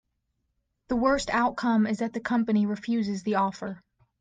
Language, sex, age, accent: English, female, under 19, United States English